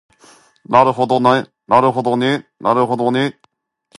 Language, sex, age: Japanese, female, 19-29